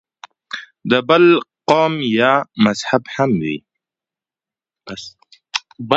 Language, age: Pashto, 19-29